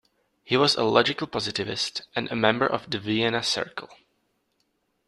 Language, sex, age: English, male, 19-29